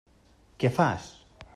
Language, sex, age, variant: Catalan, male, 30-39, Central